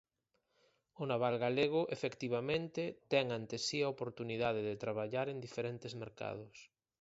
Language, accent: Galician, Atlántico (seseo e gheada)